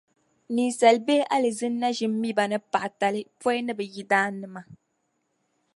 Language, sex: Dagbani, female